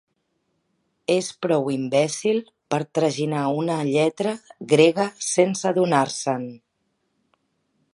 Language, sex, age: Catalan, female, 40-49